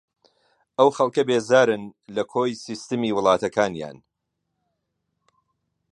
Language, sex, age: Central Kurdish, male, 50-59